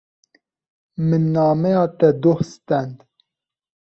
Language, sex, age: Kurdish, male, 19-29